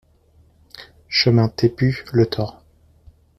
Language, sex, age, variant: French, male, 30-39, Français de métropole